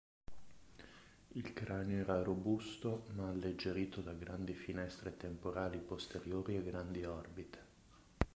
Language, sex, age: Italian, male, 40-49